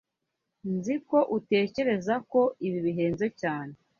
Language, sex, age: Kinyarwanda, female, 19-29